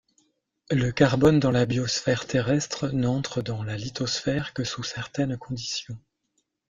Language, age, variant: French, 40-49, Français de métropole